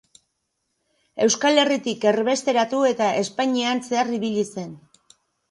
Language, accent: Basque, Erdialdekoa edo Nafarra (Gipuzkoa, Nafarroa)